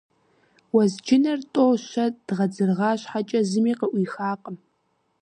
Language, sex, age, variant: Kabardian, female, 19-29, Адыгэбзэ (Къэбэрдей, Кирил, псоми зэдай)